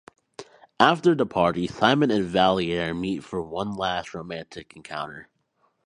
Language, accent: English, United States English